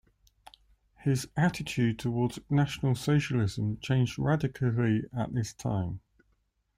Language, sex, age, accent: English, male, 40-49, England English